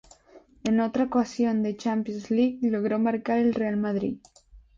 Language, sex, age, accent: Spanish, female, 19-29, España: Islas Canarias